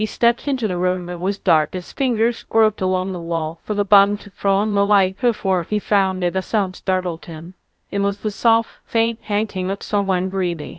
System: TTS, VITS